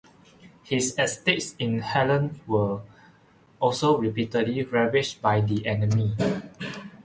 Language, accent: English, Malaysian English